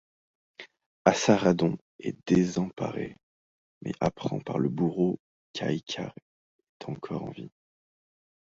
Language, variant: French, Français de métropole